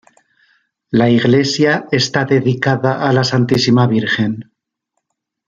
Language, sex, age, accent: Spanish, male, 40-49, España: Norte peninsular (Asturias, Castilla y León, Cantabria, País Vasco, Navarra, Aragón, La Rioja, Guadalajara, Cuenca)